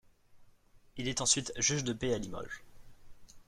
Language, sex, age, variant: French, male, 19-29, Français de métropole